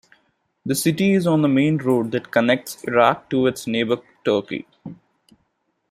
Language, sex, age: English, male, 19-29